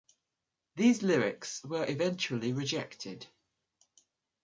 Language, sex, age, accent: English, female, 60-69, England English